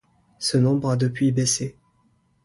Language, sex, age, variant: French, male, 19-29, Français du nord de l'Afrique